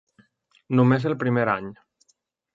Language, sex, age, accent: Catalan, male, 19-29, valencià